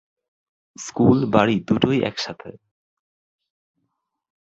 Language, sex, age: Bengali, male, 19-29